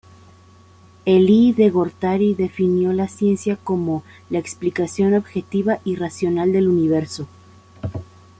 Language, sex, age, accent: Spanish, female, 30-39, México